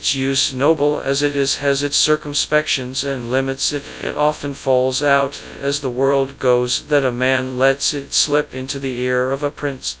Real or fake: fake